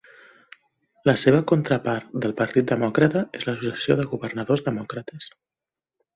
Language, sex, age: Catalan, female, 30-39